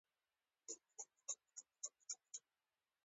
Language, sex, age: Pashto, female, 19-29